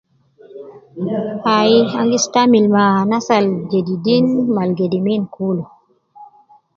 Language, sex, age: Nubi, female, 30-39